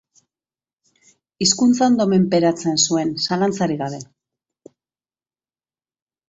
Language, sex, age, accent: Basque, female, 50-59, Mendebalekoa (Araba, Bizkaia, Gipuzkoako mendebaleko herri batzuk)